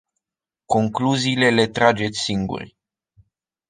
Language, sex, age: Romanian, male, 19-29